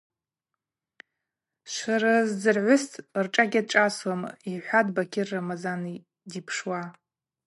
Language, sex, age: Abaza, female, 30-39